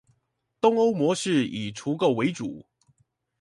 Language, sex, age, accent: Chinese, male, 19-29, 出生地：臺北市